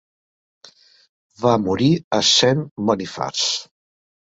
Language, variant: Catalan, Central